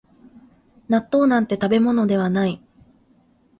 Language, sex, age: Japanese, female, 30-39